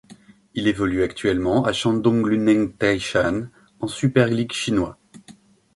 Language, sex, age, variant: French, male, 40-49, Français de métropole